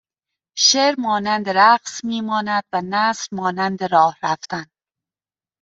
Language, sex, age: Persian, male, 30-39